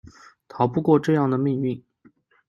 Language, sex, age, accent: Chinese, male, 19-29, 出生地：江苏省